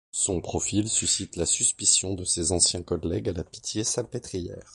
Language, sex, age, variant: French, male, 30-39, Français de métropole